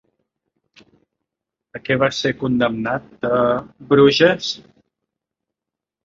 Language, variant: Catalan, Central